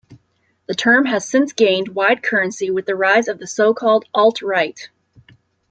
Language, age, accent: English, 30-39, United States English